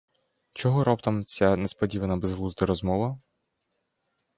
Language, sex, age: Ukrainian, male, 19-29